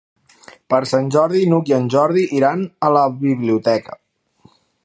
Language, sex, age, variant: Catalan, male, 30-39, Central